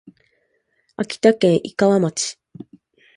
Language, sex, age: Japanese, female, 19-29